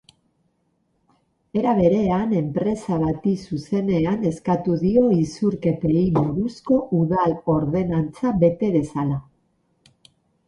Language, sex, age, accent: Basque, female, 50-59, Mendebalekoa (Araba, Bizkaia, Gipuzkoako mendebaleko herri batzuk)